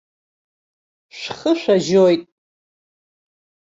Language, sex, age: Abkhazian, female, 60-69